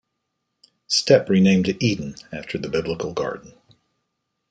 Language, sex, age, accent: English, male, 40-49, United States English